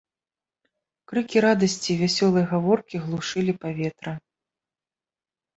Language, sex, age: Belarusian, female, 30-39